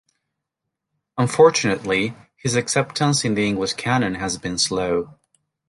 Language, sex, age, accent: English, male, 30-39, United States English